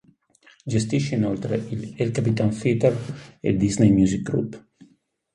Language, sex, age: Italian, male, 40-49